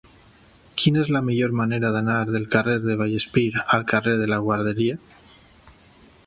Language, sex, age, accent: Catalan, male, 40-49, valencià